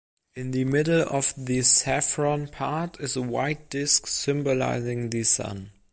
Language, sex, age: English, male, under 19